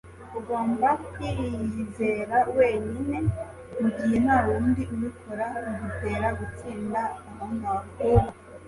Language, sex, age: Kinyarwanda, male, 30-39